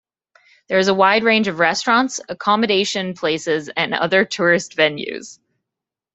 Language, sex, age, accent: English, female, 19-29, United States English